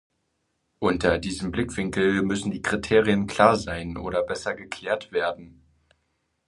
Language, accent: German, Deutschland Deutsch